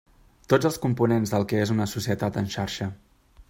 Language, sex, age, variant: Catalan, male, 30-39, Central